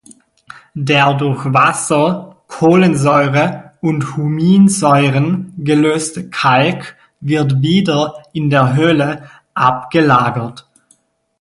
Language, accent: German, Deutschland Deutsch